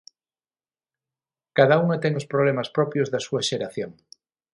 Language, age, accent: Galician, 50-59, Atlántico (seseo e gheada); Normativo (estándar)